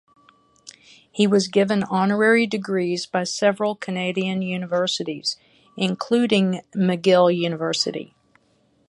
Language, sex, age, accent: English, female, 60-69, United States English